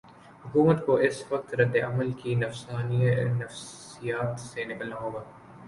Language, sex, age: Urdu, male, 19-29